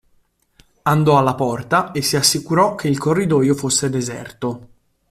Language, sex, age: Italian, male, 19-29